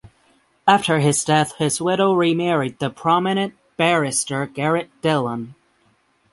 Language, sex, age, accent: English, male, 19-29, United States English; England English